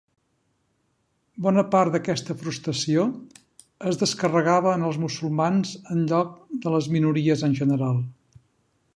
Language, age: Catalan, 60-69